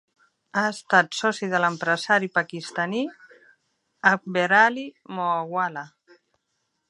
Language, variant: Catalan, Nord-Occidental